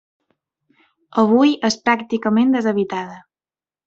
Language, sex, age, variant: Catalan, female, 19-29, Balear